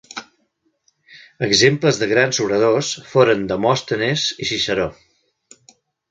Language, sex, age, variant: Catalan, male, 50-59, Central